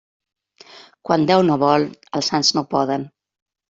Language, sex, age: Catalan, female, 40-49